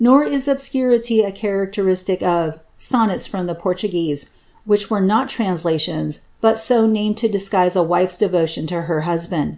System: none